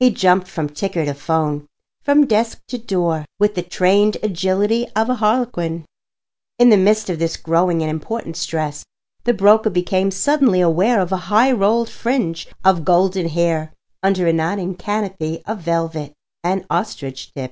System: none